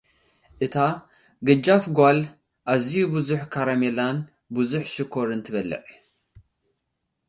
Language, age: Tigrinya, 19-29